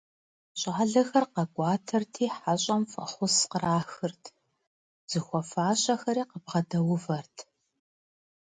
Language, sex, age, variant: Kabardian, female, 50-59, Адыгэбзэ (Къэбэрдей, Кирил, псоми зэдай)